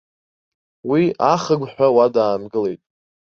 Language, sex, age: Abkhazian, male, 19-29